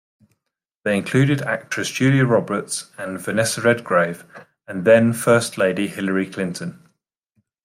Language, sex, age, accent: English, male, 40-49, England English